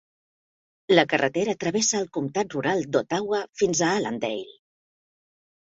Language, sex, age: Catalan, female, 50-59